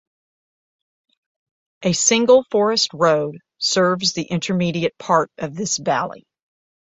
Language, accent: English, United States English